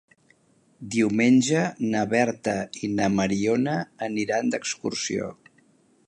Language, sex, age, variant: Catalan, male, 50-59, Central